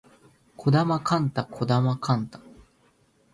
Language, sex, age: Japanese, male, 19-29